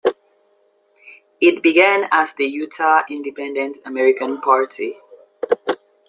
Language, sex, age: English, male, 19-29